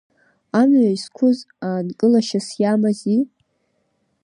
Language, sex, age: Abkhazian, female, 30-39